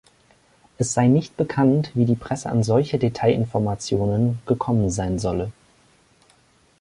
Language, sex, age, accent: German, male, 19-29, Deutschland Deutsch